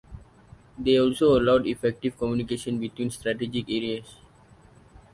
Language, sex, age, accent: English, male, 19-29, United States English